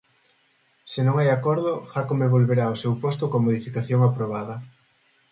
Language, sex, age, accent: Galician, male, 19-29, Central (sen gheada)